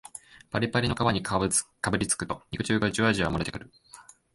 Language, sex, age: Japanese, male, 19-29